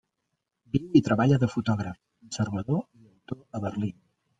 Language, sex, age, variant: Catalan, male, 40-49, Central